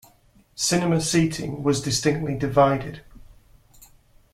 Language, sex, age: English, male, 40-49